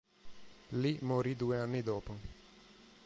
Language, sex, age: Italian, male, 30-39